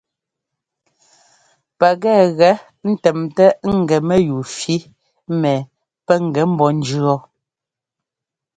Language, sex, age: Ngomba, female, 40-49